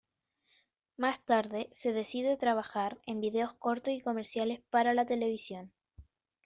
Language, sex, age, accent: Spanish, female, under 19, Chileno: Chile, Cuyo